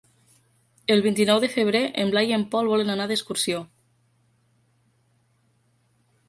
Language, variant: Catalan, Nord-Occidental